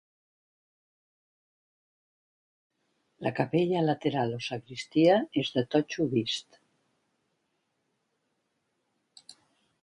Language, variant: Catalan, Central